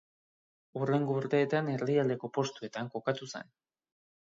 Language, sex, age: Basque, male, 30-39